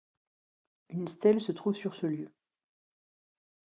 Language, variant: French, Français de métropole